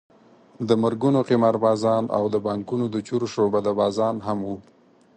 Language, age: Pashto, 19-29